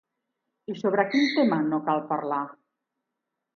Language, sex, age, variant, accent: Catalan, female, 50-59, Central, central